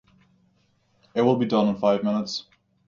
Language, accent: English, Northern Irish